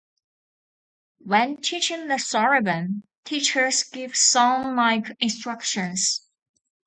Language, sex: English, female